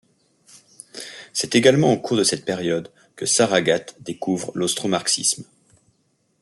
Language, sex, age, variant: French, male, 40-49, Français de métropole